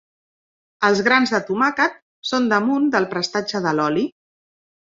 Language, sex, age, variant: Catalan, female, 40-49, Central